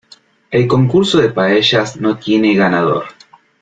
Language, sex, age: Spanish, male, 19-29